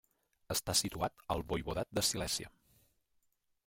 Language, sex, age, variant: Catalan, male, 30-39, Nord-Occidental